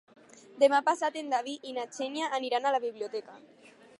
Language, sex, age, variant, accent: Catalan, female, under 19, Alacantí, valencià